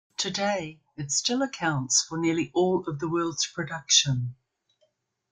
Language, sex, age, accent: English, female, 60-69, New Zealand English